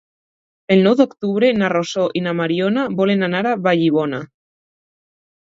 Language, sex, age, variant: Catalan, female, under 19, Alacantí